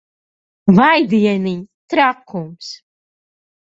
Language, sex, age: Latvian, female, 19-29